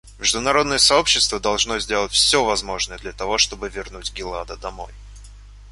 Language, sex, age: Russian, male, 19-29